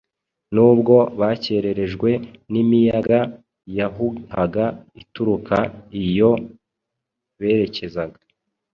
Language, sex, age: Kinyarwanda, male, 30-39